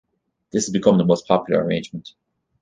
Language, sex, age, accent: English, male, 30-39, Irish English